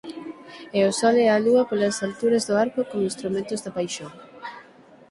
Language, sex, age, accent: Galician, female, 19-29, Atlántico (seseo e gheada); Normativo (estándar)